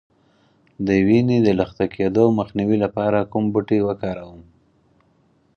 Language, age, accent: Pashto, 30-39, کندهارۍ لهجه